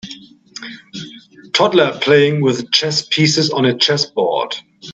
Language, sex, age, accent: English, male, 50-59, England English